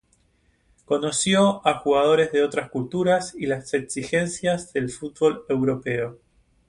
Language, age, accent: Spanish, 30-39, Rioplatense: Argentina, Uruguay, este de Bolivia, Paraguay